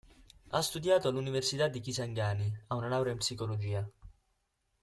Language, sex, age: Italian, male, 19-29